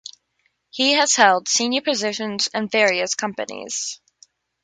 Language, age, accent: English, 19-29, United States English